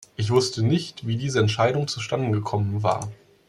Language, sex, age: German, male, 30-39